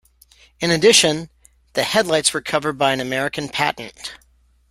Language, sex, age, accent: English, male, 40-49, United States English